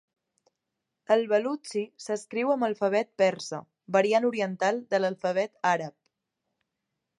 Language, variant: Catalan, Central